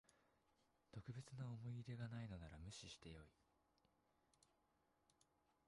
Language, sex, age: Japanese, male, 19-29